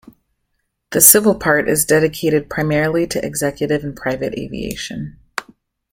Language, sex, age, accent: English, female, 19-29, United States English